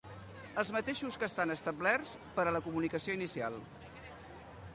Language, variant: Catalan, Central